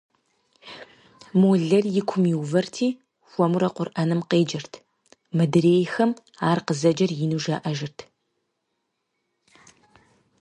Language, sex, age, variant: Kabardian, female, 19-29, Адыгэбзэ (Къэбэрдей, Кирил, псоми зэдай)